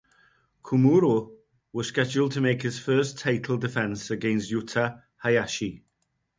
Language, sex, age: English, male, 50-59